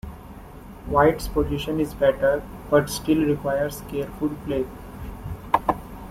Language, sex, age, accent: English, male, 19-29, India and South Asia (India, Pakistan, Sri Lanka)